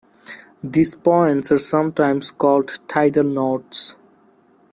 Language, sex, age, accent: English, male, 19-29, India and South Asia (India, Pakistan, Sri Lanka)